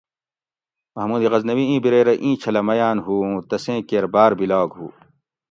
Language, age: Gawri, 40-49